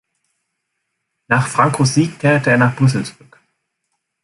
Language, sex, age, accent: German, male, 19-29, Deutschland Deutsch